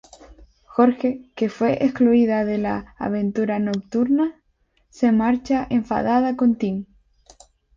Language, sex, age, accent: Spanish, female, 19-29, España: Islas Canarias